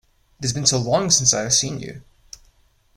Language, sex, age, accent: English, male, under 19, United States English